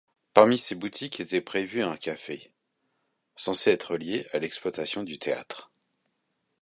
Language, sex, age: French, male, 40-49